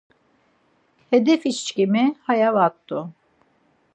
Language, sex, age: Laz, female, 50-59